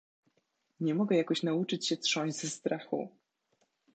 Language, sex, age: Polish, male, 19-29